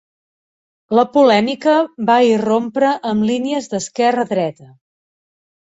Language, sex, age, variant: Catalan, female, 40-49, Central